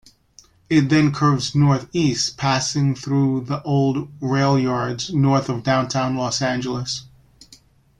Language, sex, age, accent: English, male, 40-49, United States English